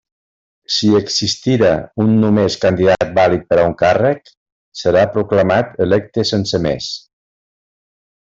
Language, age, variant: Catalan, 50-59, Central